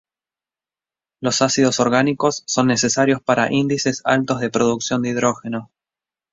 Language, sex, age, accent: Spanish, male, 19-29, Rioplatense: Argentina, Uruguay, este de Bolivia, Paraguay